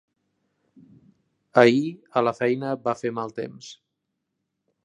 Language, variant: Catalan, Central